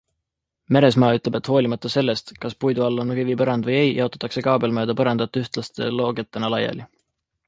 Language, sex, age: Estonian, male, 19-29